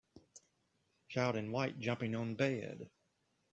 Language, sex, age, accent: English, male, 40-49, United States English